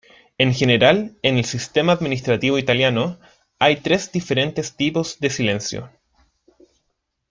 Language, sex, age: Spanish, male, 19-29